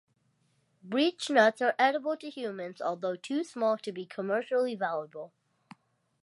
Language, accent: English, England English